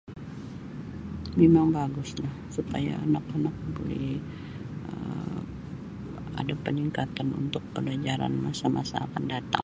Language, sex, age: Sabah Bisaya, female, 60-69